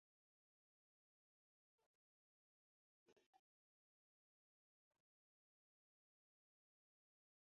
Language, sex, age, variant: Swahili, female, 19-29, Kiswahili cha Bara ya Kenya